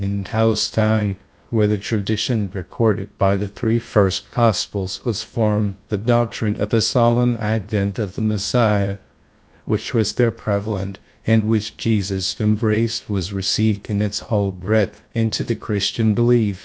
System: TTS, GlowTTS